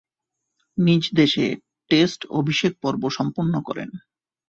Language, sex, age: Bengali, male, 30-39